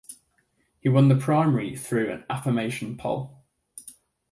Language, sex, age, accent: English, male, 19-29, England English